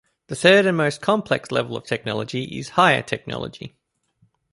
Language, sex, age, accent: English, male, 19-29, Australian English